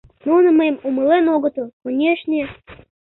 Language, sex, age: Mari, male, under 19